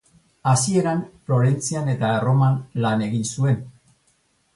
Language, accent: Basque, Erdialdekoa edo Nafarra (Gipuzkoa, Nafarroa)